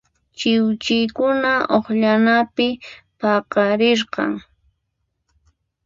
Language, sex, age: Puno Quechua, female, 30-39